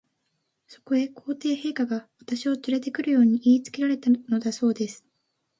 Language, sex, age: Japanese, female, under 19